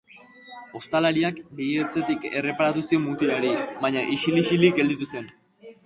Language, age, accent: Basque, under 19, Mendebalekoa (Araba, Bizkaia, Gipuzkoako mendebaleko herri batzuk)